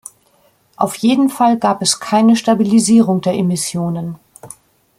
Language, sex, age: German, female, 50-59